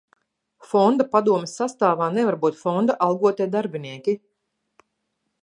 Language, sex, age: Latvian, female, 40-49